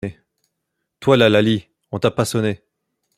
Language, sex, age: French, male, 19-29